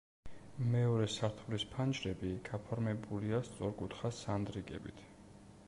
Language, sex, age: Georgian, male, 30-39